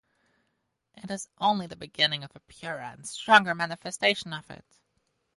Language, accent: English, United States English